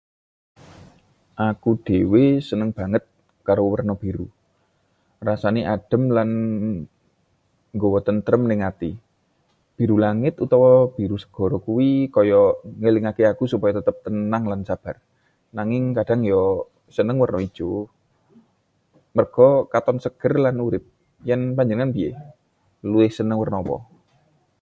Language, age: Javanese, 30-39